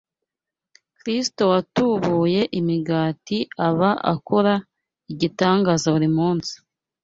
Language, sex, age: Kinyarwanda, female, 19-29